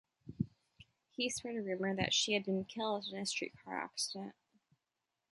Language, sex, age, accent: English, female, 19-29, United States English